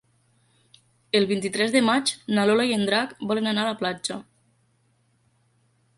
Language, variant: Catalan, Nord-Occidental